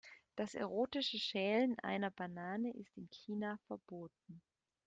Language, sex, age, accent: German, female, 30-39, Deutschland Deutsch